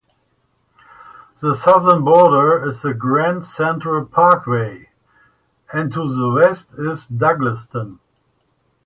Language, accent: English, United States English